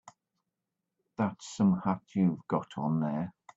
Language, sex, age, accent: English, male, 60-69, England English